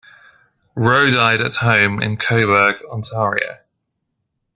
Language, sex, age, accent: English, male, 19-29, England English